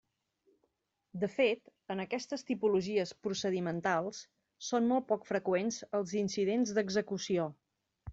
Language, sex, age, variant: Catalan, female, 40-49, Central